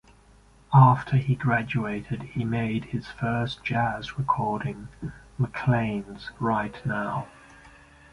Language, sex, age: English, male, 30-39